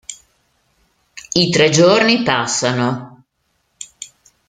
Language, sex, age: Italian, female, 60-69